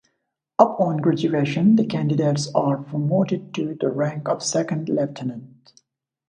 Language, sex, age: English, male, 19-29